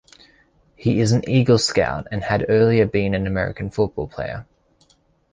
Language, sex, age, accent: English, male, under 19, Australian English